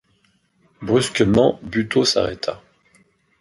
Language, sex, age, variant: French, male, 40-49, Français de métropole